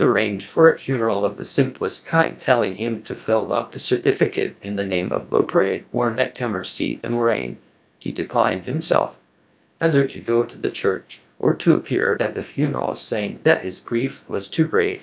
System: TTS, GlowTTS